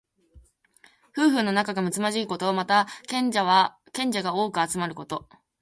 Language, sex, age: Japanese, female, 19-29